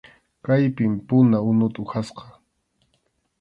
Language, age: Arequipa-La Unión Quechua, 19-29